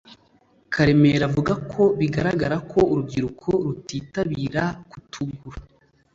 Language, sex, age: Kinyarwanda, male, 19-29